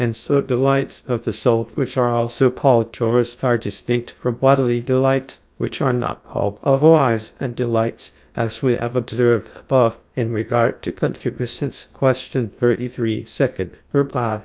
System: TTS, GlowTTS